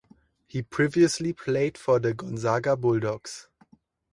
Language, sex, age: English, male, 19-29